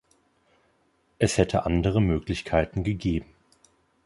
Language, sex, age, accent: German, male, 30-39, Deutschland Deutsch